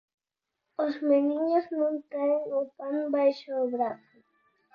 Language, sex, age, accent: Galician, female, 30-39, Neofalante